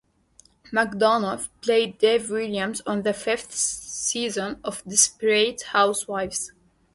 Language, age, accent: English, 30-39, United States English